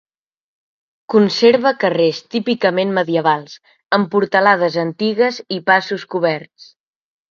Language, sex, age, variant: Catalan, male, under 19, Central